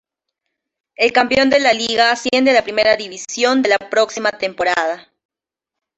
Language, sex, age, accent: Spanish, female, 19-29, Andino-Pacífico: Colombia, Perú, Ecuador, oeste de Bolivia y Venezuela andina